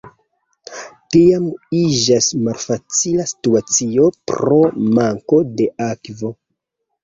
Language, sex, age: Esperanto, male, 30-39